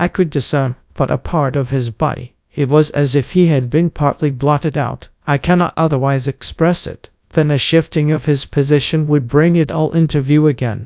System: TTS, GradTTS